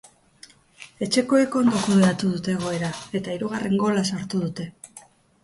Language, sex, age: Basque, female, 50-59